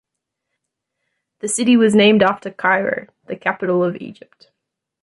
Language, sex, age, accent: English, female, 19-29, Australian English